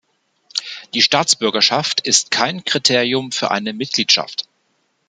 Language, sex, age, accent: German, male, 40-49, Deutschland Deutsch